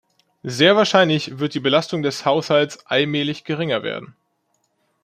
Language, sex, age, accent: German, male, 19-29, Deutschland Deutsch